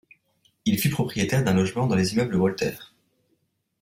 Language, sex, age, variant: French, male, 19-29, Français de métropole